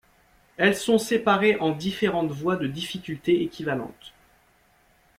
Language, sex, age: French, male, 30-39